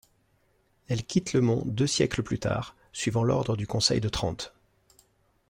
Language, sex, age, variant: French, male, 40-49, Français de métropole